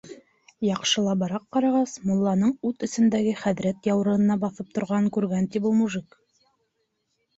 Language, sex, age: Bashkir, female, 19-29